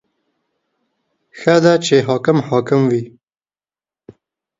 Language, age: Pashto, 19-29